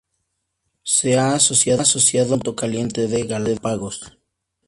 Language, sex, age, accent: Spanish, male, 19-29, México